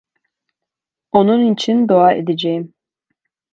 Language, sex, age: Turkish, female, 19-29